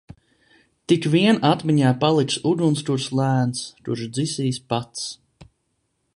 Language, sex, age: Latvian, male, 30-39